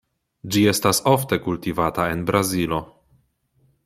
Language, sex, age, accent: Esperanto, male, 30-39, Internacia